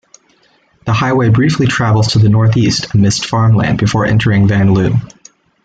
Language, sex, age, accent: English, male, 19-29, United States English